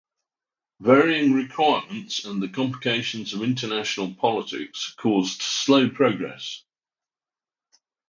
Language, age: English, 60-69